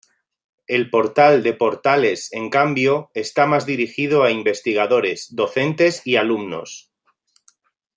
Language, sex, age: Spanish, male, 40-49